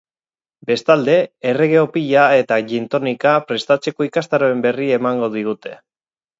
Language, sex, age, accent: Basque, male, 40-49, Mendebalekoa (Araba, Bizkaia, Gipuzkoako mendebaleko herri batzuk)